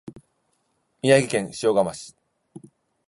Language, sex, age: Japanese, male, 40-49